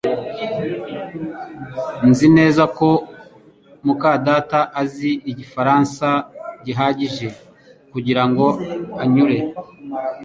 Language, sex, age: Kinyarwanda, male, 40-49